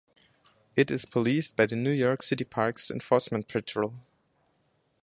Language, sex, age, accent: English, male, 19-29, German English